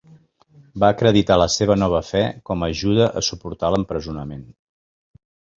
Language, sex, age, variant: Catalan, male, 50-59, Central